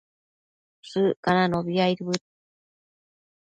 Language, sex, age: Matsés, female, 30-39